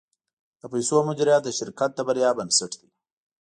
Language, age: Pashto, 40-49